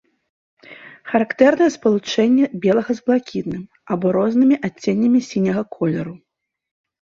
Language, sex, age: Belarusian, female, 30-39